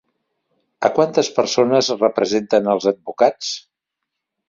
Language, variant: Catalan, Central